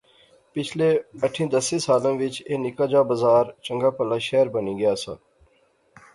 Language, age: Pahari-Potwari, 40-49